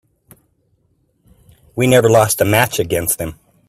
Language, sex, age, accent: English, male, 50-59, United States English